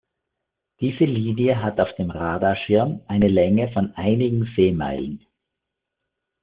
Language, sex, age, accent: German, male, 50-59, Österreichisches Deutsch